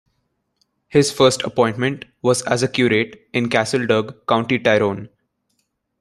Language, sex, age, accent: English, male, under 19, India and South Asia (India, Pakistan, Sri Lanka)